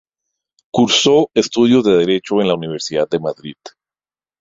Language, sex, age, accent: Spanish, male, 40-49, América central